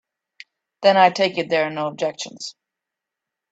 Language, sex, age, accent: English, female, 30-39, United States English